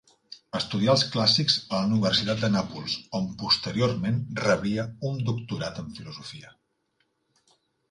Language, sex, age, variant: Catalan, male, 40-49, Central